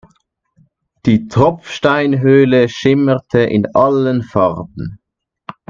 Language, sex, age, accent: German, male, under 19, Schweizerdeutsch